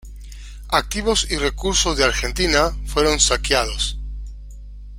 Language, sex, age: Spanish, male, 50-59